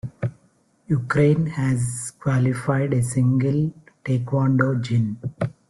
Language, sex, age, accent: English, male, 50-59, India and South Asia (India, Pakistan, Sri Lanka)